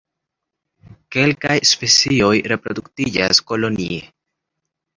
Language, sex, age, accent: Esperanto, male, 19-29, Internacia